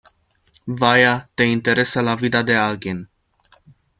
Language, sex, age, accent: Spanish, male, under 19, América central